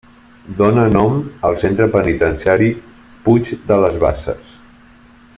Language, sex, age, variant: Catalan, male, 40-49, Central